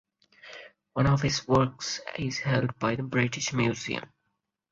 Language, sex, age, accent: English, male, 19-29, India and South Asia (India, Pakistan, Sri Lanka)